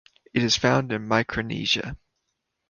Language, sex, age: English, male, 19-29